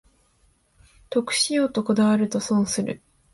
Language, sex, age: Japanese, female, 19-29